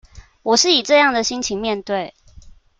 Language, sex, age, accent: Chinese, female, 19-29, 出生地：新北市